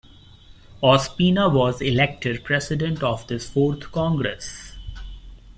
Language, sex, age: English, male, 19-29